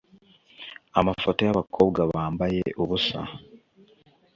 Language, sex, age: Kinyarwanda, male, under 19